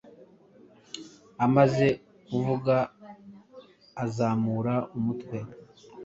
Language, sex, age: Kinyarwanda, male, 40-49